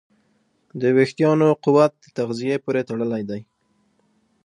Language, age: Pashto, 19-29